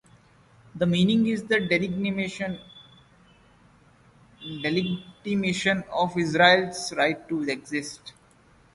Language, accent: English, India and South Asia (India, Pakistan, Sri Lanka)